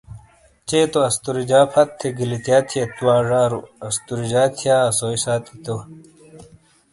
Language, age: Shina, 30-39